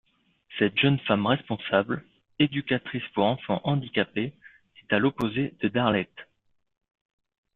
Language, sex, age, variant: French, male, 19-29, Français de métropole